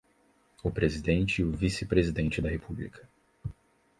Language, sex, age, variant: Portuguese, male, 19-29, Portuguese (Brasil)